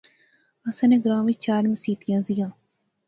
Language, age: Pahari-Potwari, 19-29